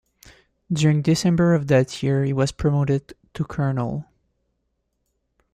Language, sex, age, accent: English, male, 19-29, Canadian English